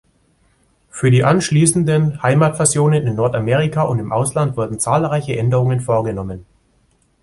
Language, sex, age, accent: German, male, 19-29, Deutschland Deutsch